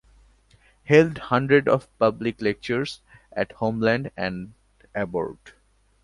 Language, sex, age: English, male, 19-29